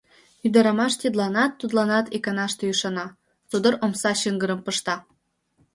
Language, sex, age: Mari, female, under 19